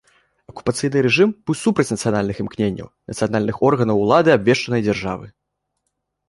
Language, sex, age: Belarusian, male, under 19